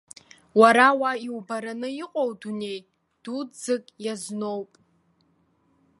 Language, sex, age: Abkhazian, female, under 19